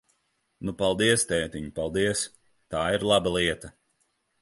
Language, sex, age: Latvian, male, 30-39